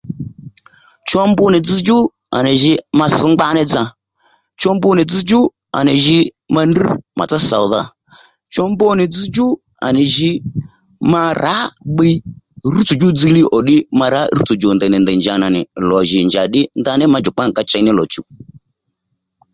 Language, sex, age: Lendu, male, 60-69